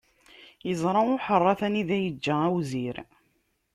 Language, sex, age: Kabyle, female, 30-39